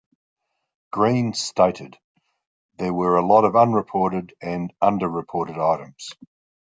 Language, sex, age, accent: English, male, 60-69, Australian English